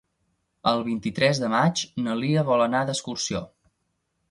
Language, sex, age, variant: Catalan, male, 19-29, Central